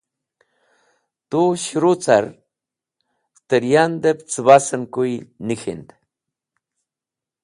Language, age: Wakhi, 70-79